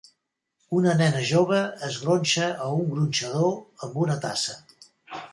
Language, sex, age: Catalan, male, 80-89